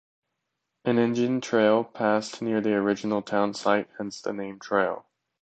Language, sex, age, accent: English, male, under 19, United States English